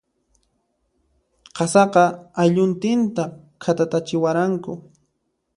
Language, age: Puno Quechua, 19-29